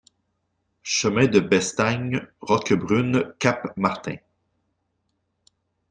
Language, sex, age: French, male, 40-49